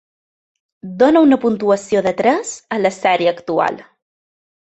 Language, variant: Catalan, Balear